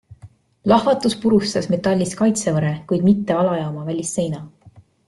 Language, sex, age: Estonian, female, 19-29